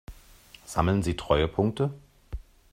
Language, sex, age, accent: German, male, 40-49, Deutschland Deutsch